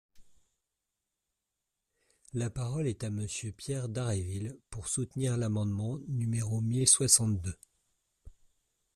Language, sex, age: French, male, 30-39